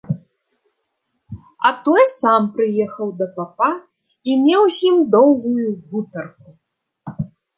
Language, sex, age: Belarusian, female, 19-29